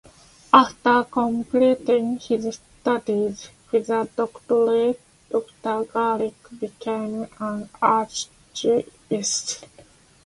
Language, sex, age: English, female, 30-39